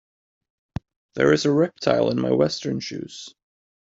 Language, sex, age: English, male, 30-39